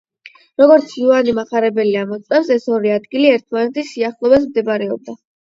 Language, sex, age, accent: Georgian, male, under 19, ჩვეულებრივი